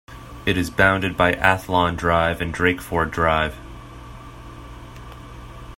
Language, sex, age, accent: English, male, 19-29, United States English